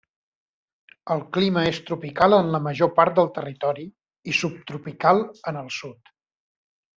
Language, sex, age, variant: Catalan, male, 40-49, Central